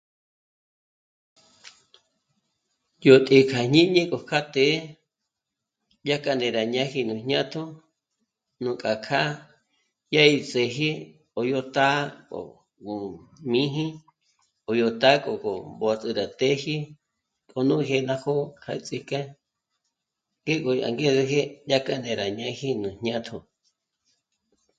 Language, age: Michoacán Mazahua, 19-29